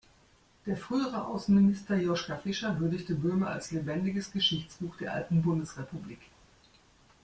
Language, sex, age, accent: German, female, 50-59, Deutschland Deutsch